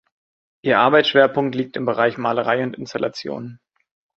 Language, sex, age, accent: German, male, 30-39, Deutschland Deutsch